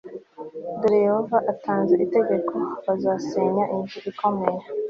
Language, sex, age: Kinyarwanda, female, 19-29